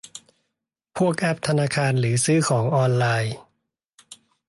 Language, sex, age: Thai, male, 40-49